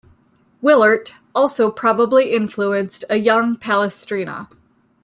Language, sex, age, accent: English, female, 30-39, United States English